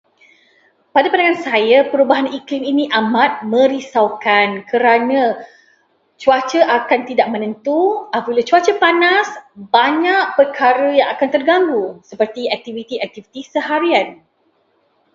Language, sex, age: Malay, female, 30-39